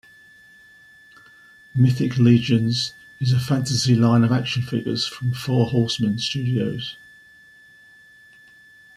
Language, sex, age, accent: English, male, 50-59, England English